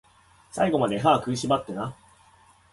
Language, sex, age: Japanese, male, 30-39